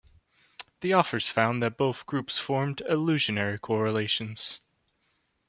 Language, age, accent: English, 19-29, United States English